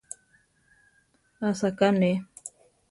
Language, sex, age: Central Tarahumara, female, 30-39